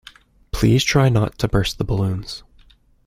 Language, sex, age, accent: English, male, 19-29, Canadian English